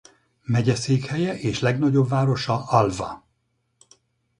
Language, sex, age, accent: Hungarian, male, 70-79, budapesti